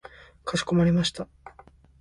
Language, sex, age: Japanese, male, 19-29